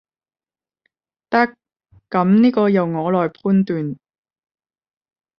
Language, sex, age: Cantonese, female, 30-39